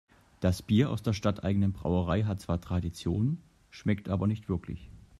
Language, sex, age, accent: German, male, 30-39, Deutschland Deutsch